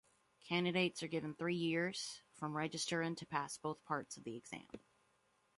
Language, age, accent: English, 19-29, United States English